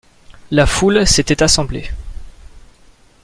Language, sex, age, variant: French, male, 19-29, Français de métropole